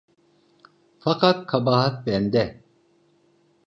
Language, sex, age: Turkish, male, 50-59